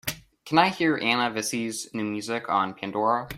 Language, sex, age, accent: English, male, under 19, United States English